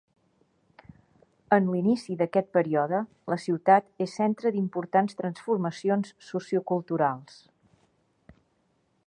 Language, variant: Catalan, Central